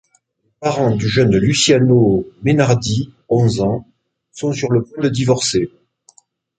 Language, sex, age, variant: French, male, 50-59, Français de métropole